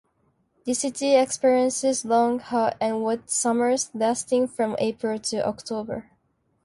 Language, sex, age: English, female, 19-29